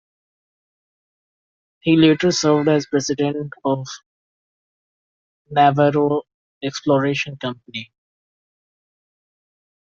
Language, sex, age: English, male, 19-29